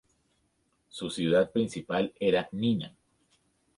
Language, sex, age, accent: Spanish, male, 40-49, Andino-Pacífico: Colombia, Perú, Ecuador, oeste de Bolivia y Venezuela andina